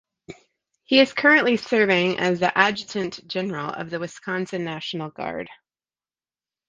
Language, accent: English, United States English